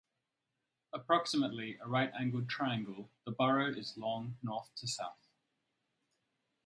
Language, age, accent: English, 30-39, Australian English